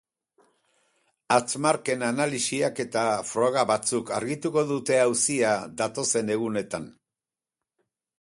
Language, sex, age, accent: Basque, male, 70-79, Erdialdekoa edo Nafarra (Gipuzkoa, Nafarroa)